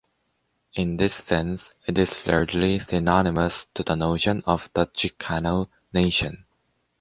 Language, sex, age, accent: English, male, under 19, United States English